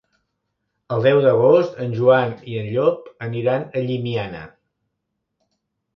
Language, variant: Catalan, Central